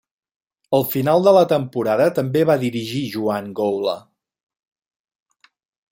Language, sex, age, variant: Catalan, male, 50-59, Central